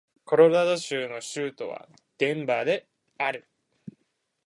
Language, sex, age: Japanese, male, 19-29